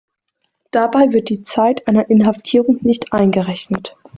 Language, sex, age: German, female, under 19